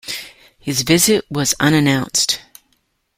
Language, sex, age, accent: English, female, 50-59, Canadian English